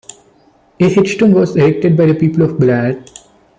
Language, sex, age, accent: English, male, 19-29, India and South Asia (India, Pakistan, Sri Lanka)